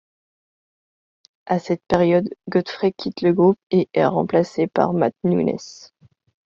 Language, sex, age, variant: French, female, 19-29, Français de métropole